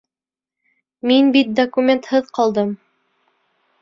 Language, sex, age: Bashkir, female, 19-29